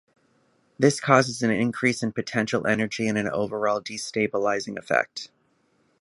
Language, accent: English, United States English